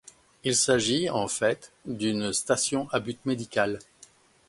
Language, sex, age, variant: French, male, 60-69, Français de métropole